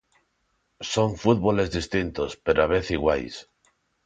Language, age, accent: Galician, 40-49, Neofalante